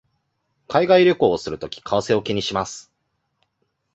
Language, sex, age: Japanese, male, 19-29